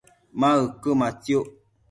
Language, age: Matsés, 19-29